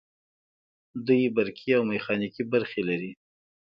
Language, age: Pashto, 30-39